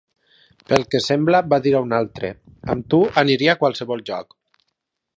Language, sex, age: Catalan, male, 30-39